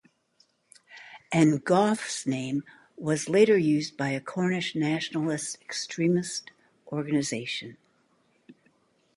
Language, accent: English, United States English